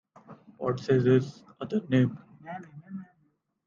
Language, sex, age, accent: English, male, 19-29, India and South Asia (India, Pakistan, Sri Lanka)